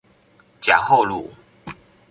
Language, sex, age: Chinese, male, under 19